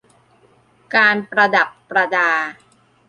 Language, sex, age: Thai, female, 40-49